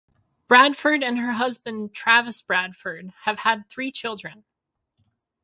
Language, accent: English, United States English